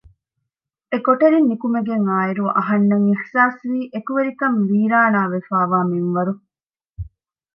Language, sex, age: Divehi, female, 30-39